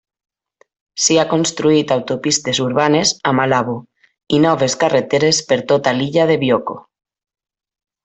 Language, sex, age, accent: Catalan, female, 30-39, valencià